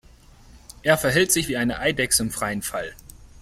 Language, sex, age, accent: German, male, 30-39, Deutschland Deutsch